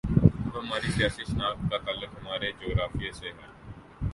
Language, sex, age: Urdu, male, 19-29